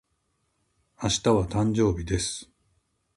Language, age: Japanese, 50-59